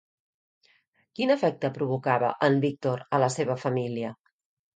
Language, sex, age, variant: Catalan, female, 50-59, Central